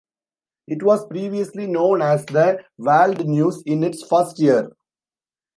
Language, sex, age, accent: English, male, 19-29, India and South Asia (India, Pakistan, Sri Lanka)